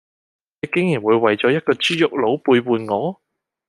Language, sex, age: Cantonese, male, 19-29